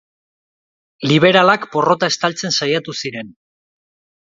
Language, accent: Basque, Erdialdekoa edo Nafarra (Gipuzkoa, Nafarroa)